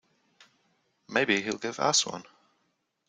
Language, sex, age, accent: English, male, 19-29, New Zealand English